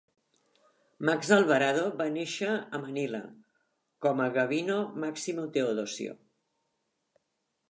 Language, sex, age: Catalan, female, 60-69